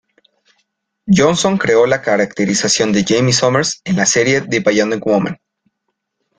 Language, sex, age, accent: Spanish, male, 19-29, México